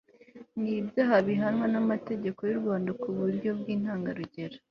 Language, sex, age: Kinyarwanda, female, 19-29